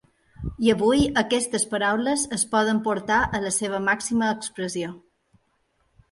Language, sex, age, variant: Catalan, female, 30-39, Balear